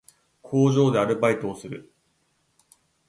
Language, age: Japanese, 30-39